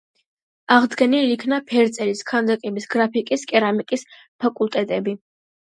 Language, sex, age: Georgian, female, under 19